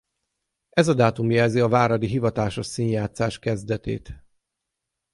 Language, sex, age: Hungarian, male, 40-49